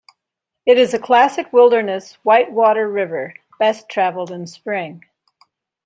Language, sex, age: English, female, 50-59